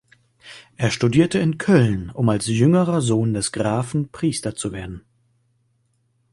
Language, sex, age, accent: German, male, 19-29, Deutschland Deutsch